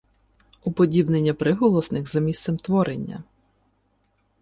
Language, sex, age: Ukrainian, female, 30-39